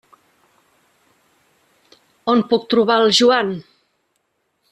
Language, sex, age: Catalan, female, 50-59